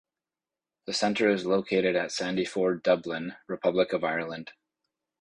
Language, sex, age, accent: English, male, 30-39, Canadian English